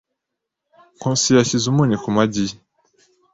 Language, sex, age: Kinyarwanda, male, 19-29